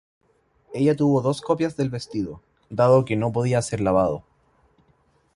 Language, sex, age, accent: Spanish, male, 19-29, Chileno: Chile, Cuyo